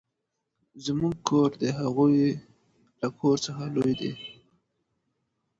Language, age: Pashto, 19-29